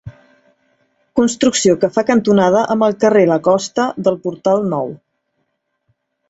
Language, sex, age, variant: Catalan, female, 40-49, Central